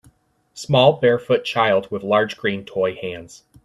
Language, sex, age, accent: English, male, 19-29, United States English